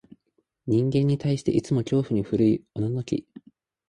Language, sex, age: Japanese, male, 19-29